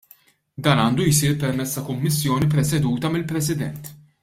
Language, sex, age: Maltese, male, 30-39